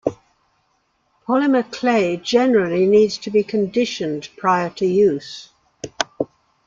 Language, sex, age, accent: English, female, 70-79, England English